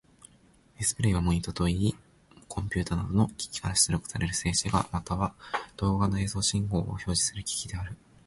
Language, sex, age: Japanese, male, 19-29